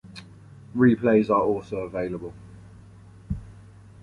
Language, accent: English, England English